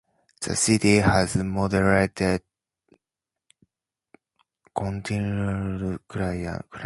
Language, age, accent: English, 19-29, United States English